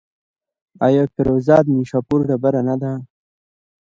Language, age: Pashto, 19-29